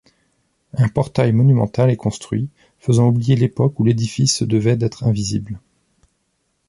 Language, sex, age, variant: French, male, 30-39, Français de métropole